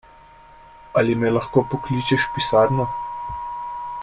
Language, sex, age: Slovenian, male, 30-39